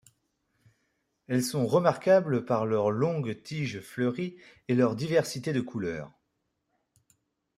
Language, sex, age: French, male, 30-39